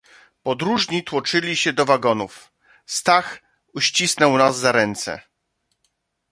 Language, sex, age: Polish, male, 40-49